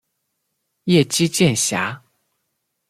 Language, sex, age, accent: Chinese, male, 19-29, 出生地：湖北省